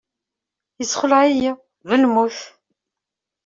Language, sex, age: Kabyle, female, 30-39